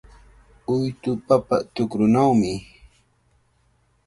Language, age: Cajatambo North Lima Quechua, 19-29